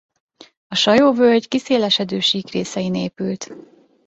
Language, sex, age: Hungarian, female, 19-29